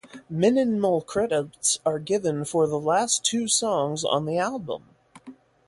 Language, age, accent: English, 19-29, United States English